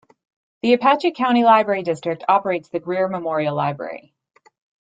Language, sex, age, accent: English, female, 30-39, United States English